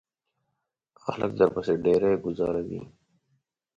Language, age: Pashto, 40-49